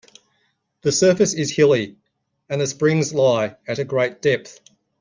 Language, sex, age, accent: English, male, 40-49, Australian English